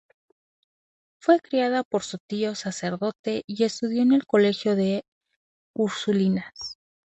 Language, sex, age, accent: Spanish, female, 30-39, México